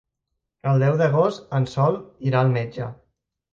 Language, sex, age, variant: Catalan, male, 30-39, Central